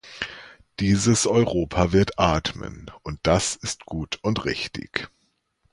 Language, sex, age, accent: German, male, 30-39, Deutschland Deutsch